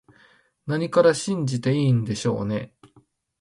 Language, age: Japanese, 50-59